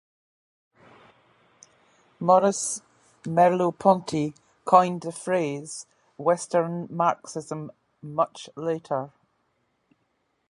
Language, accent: English, Scottish English